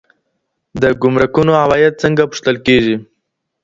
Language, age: Pashto, under 19